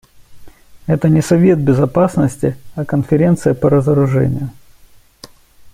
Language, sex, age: Russian, male, 40-49